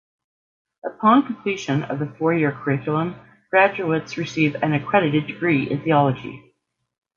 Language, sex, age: English, female, 50-59